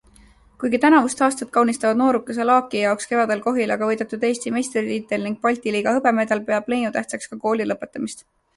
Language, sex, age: Estonian, female, 19-29